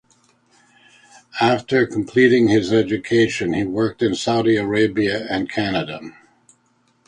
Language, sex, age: English, male, 70-79